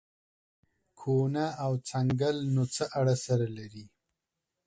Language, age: Pashto, 40-49